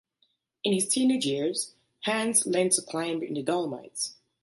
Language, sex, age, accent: English, female, 30-39, England English